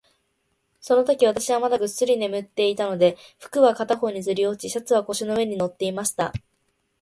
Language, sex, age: Japanese, female, 19-29